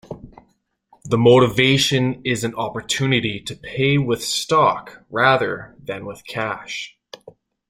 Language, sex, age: English, male, 19-29